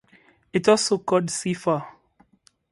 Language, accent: English, England English